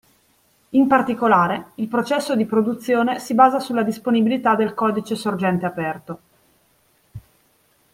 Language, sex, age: Italian, female, 30-39